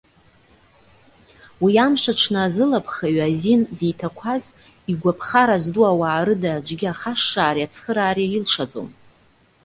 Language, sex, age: Abkhazian, female, 30-39